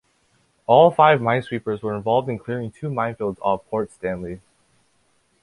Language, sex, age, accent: English, male, under 19, United States English